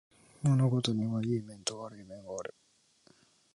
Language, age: Japanese, 19-29